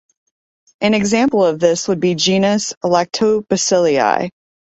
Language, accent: English, United States English